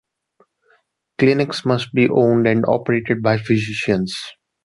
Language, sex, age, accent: English, male, 19-29, India and South Asia (India, Pakistan, Sri Lanka)